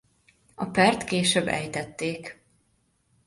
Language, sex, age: Hungarian, female, 19-29